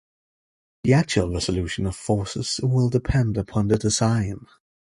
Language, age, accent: English, 19-29, United States English